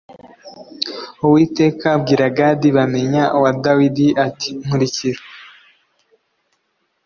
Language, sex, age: Kinyarwanda, male, 19-29